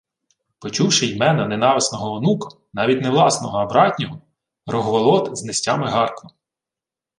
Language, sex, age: Ukrainian, male, 30-39